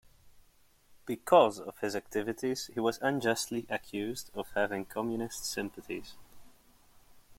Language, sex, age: English, male, 19-29